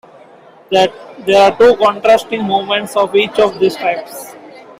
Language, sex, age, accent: English, male, 19-29, India and South Asia (India, Pakistan, Sri Lanka)